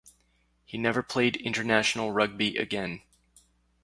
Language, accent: English, United States English